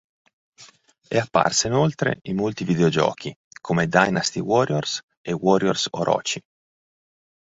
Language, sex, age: Italian, male, 40-49